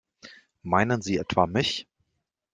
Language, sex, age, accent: German, male, 30-39, Deutschland Deutsch